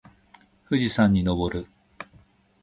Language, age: Japanese, 50-59